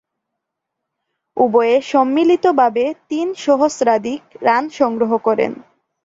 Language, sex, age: Bengali, female, 19-29